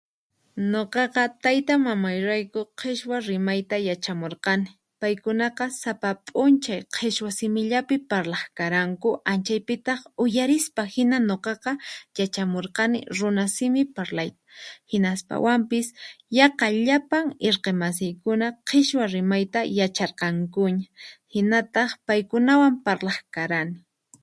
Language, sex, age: Puno Quechua, female, 19-29